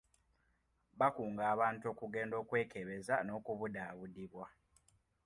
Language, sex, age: Ganda, male, 19-29